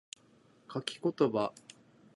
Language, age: Japanese, 30-39